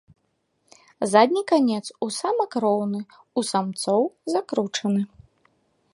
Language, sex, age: Belarusian, female, 19-29